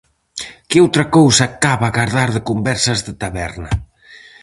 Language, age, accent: Galician, 50-59, Central (gheada)